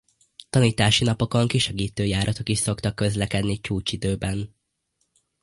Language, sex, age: Hungarian, male, under 19